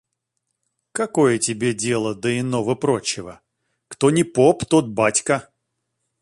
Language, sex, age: Russian, male, 40-49